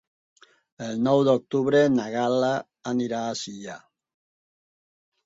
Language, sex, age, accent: Catalan, male, 50-59, valencià